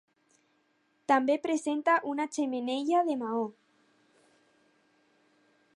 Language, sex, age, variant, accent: Catalan, female, under 19, Alacantí, valencià